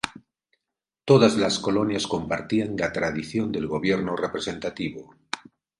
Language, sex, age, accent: Spanish, male, 50-59, Caribe: Cuba, Venezuela, Puerto Rico, República Dominicana, Panamá, Colombia caribeña, México caribeño, Costa del golfo de México